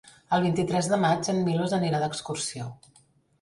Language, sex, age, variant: Catalan, female, 50-59, Central